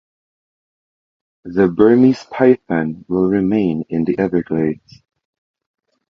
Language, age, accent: English, 30-39, Filipino